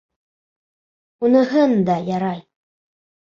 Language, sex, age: Bashkir, male, under 19